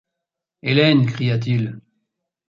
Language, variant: French, Français de métropole